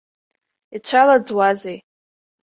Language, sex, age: Abkhazian, male, under 19